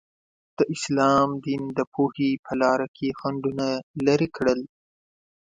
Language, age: Pashto, 19-29